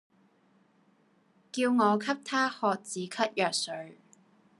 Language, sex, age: Cantonese, female, 19-29